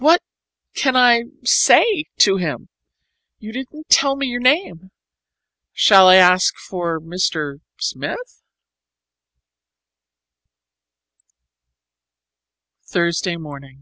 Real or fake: real